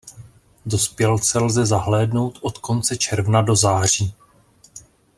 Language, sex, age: Czech, male, 30-39